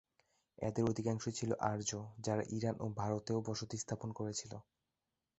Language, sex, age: Bengali, male, 19-29